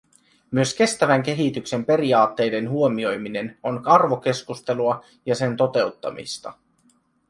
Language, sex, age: Finnish, male, 19-29